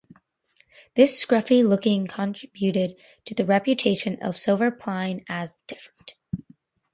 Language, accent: English, United States English